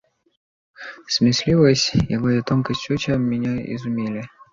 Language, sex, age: Russian, male, 19-29